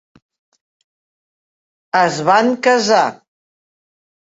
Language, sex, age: Catalan, female, 60-69